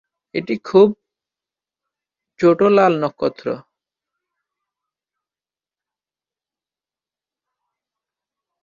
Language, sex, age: Bengali, male, 19-29